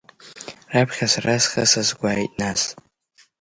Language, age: Abkhazian, under 19